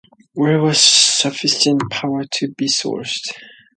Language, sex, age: English, male, under 19